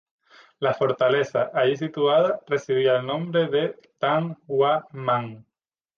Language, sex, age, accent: Spanish, male, 19-29, España: Islas Canarias